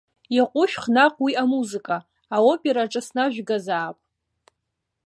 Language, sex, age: Abkhazian, female, 19-29